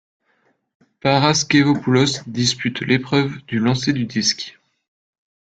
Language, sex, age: French, male, 19-29